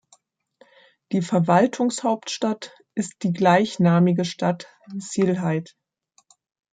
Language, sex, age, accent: German, female, 30-39, Deutschland Deutsch